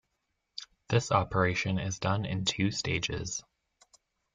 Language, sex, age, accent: English, male, 19-29, United States English